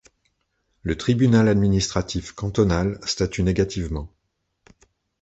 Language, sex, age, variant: French, male, 50-59, Français de métropole